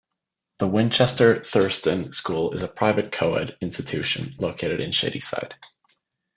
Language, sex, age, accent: English, male, 19-29, United States English